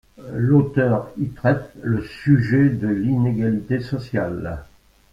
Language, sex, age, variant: French, male, 60-69, Français de métropole